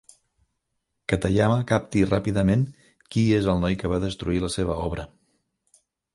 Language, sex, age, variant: Catalan, male, 50-59, Central